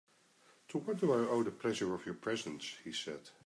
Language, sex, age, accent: English, male, 40-49, Australian English